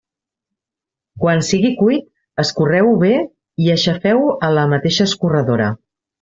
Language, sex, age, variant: Catalan, female, 40-49, Central